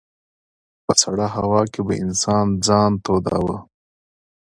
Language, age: Pashto, 30-39